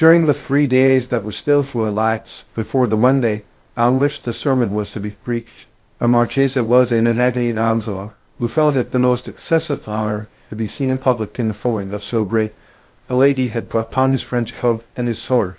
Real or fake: fake